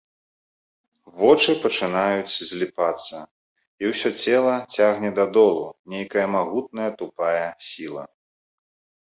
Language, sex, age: Belarusian, male, 30-39